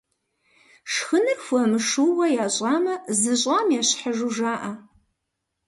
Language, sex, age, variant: Kabardian, female, 40-49, Адыгэбзэ (Къэбэрдей, Кирил, Урысей)